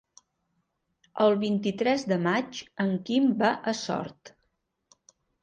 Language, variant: Catalan, Central